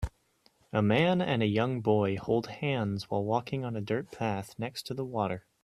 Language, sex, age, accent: English, male, 19-29, United States English